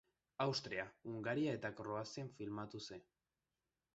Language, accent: Basque, Erdialdekoa edo Nafarra (Gipuzkoa, Nafarroa)